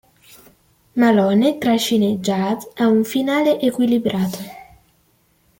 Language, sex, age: Italian, male, 30-39